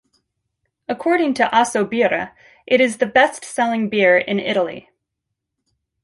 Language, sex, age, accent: English, female, 40-49, United States English